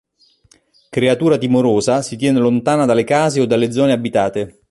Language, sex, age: Italian, male, 40-49